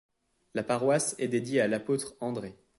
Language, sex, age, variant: French, male, 19-29, Français de métropole